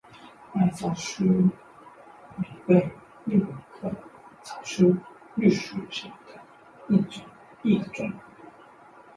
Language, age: Chinese, 30-39